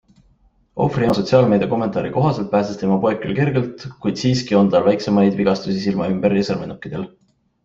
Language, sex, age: Estonian, male, 19-29